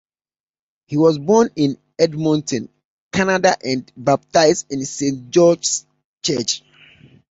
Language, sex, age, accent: English, male, 30-39, United States English